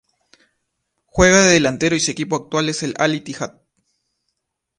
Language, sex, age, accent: Spanish, male, 30-39, Andino-Pacífico: Colombia, Perú, Ecuador, oeste de Bolivia y Venezuela andina